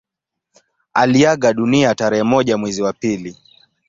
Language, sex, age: Swahili, male, 19-29